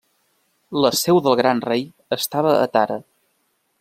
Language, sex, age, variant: Catalan, male, 30-39, Central